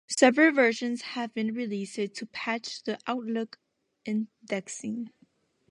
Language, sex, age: English, female, under 19